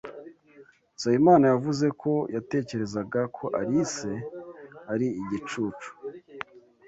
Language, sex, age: Kinyarwanda, male, 19-29